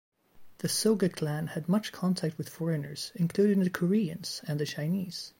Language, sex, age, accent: English, female, 30-39, United States English